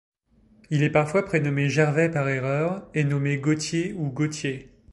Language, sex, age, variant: French, male, 19-29, Français de métropole